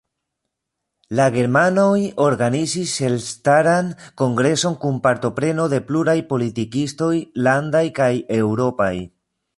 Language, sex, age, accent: Esperanto, male, 40-49, Internacia